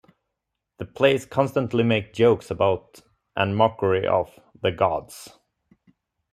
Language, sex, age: English, male, 19-29